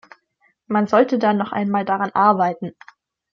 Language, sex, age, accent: German, female, under 19, Deutschland Deutsch